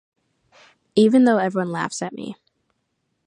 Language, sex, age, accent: English, female, under 19, United States English